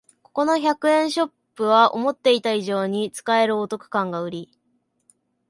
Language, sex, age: Japanese, male, 19-29